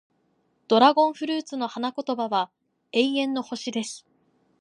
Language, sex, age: Japanese, female, 19-29